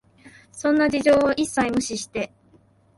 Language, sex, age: Japanese, female, 19-29